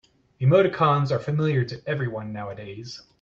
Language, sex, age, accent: English, male, 40-49, United States English